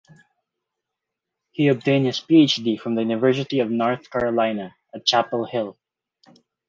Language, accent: English, Filipino